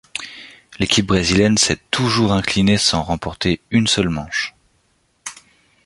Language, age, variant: French, 30-39, Français de métropole